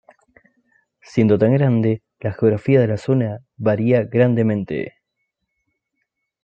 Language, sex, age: Spanish, male, 19-29